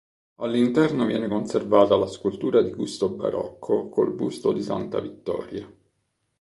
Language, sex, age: Italian, male, 50-59